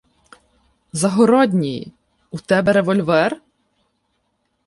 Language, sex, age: Ukrainian, female, 30-39